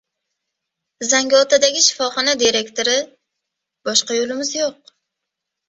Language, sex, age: Uzbek, female, 19-29